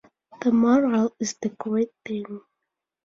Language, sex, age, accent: English, female, 19-29, Southern African (South Africa, Zimbabwe, Namibia)